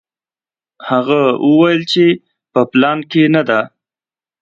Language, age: Pashto, 30-39